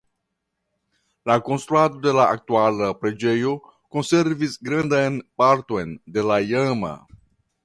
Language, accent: Esperanto, Internacia